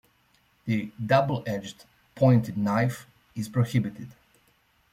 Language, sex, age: English, male, 40-49